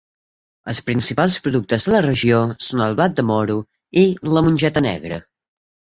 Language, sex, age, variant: Catalan, male, under 19, Central